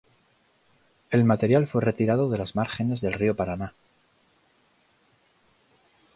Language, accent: Spanish, España: Norte peninsular (Asturias, Castilla y León, Cantabria, País Vasco, Navarra, Aragón, La Rioja, Guadalajara, Cuenca)